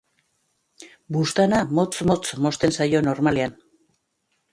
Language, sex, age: Basque, female, 50-59